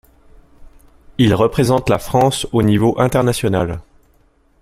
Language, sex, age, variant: French, male, 30-39, Français de métropole